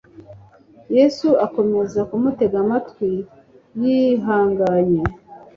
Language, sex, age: Kinyarwanda, female, 30-39